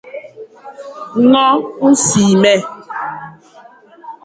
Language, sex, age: Basaa, female, 30-39